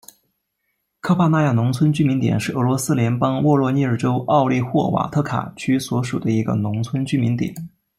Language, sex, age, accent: Chinese, male, 19-29, 出生地：四川省